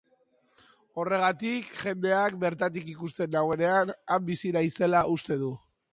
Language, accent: Basque, Mendebalekoa (Araba, Bizkaia, Gipuzkoako mendebaleko herri batzuk)